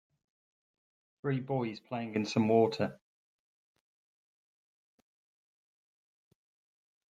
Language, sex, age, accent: English, male, 40-49, England English